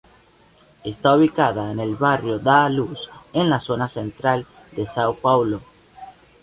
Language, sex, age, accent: Spanish, male, 19-29, Caribe: Cuba, Venezuela, Puerto Rico, República Dominicana, Panamá, Colombia caribeña, México caribeño, Costa del golfo de México